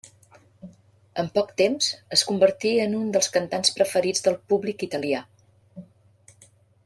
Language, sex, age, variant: Catalan, female, 50-59, Central